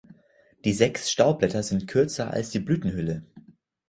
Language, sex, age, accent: German, male, under 19, Deutschland Deutsch